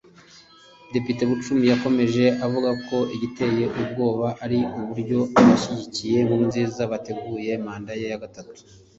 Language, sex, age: Kinyarwanda, male, 40-49